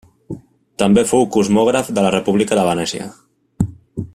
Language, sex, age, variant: Catalan, male, 30-39, Central